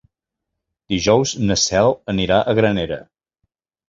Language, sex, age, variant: Catalan, male, 50-59, Central